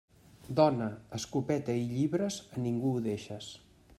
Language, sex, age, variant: Catalan, male, 50-59, Central